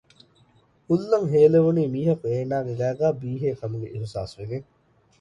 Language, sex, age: Divehi, male, under 19